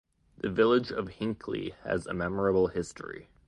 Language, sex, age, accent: English, male, 19-29, United States English